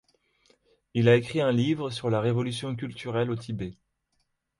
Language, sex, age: French, male, 30-39